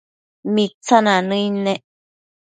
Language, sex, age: Matsés, female, 30-39